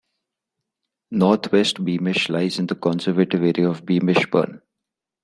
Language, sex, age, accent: English, male, 30-39, India and South Asia (India, Pakistan, Sri Lanka)